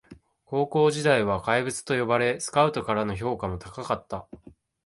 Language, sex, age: Japanese, male, 19-29